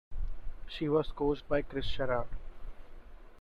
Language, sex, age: English, male, 19-29